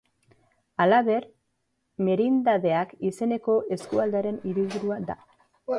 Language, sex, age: Basque, female, 30-39